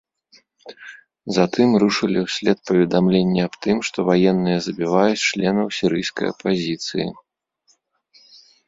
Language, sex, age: Belarusian, male, 30-39